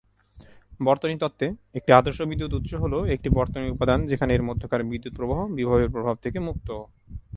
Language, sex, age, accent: Bengali, male, 19-29, Native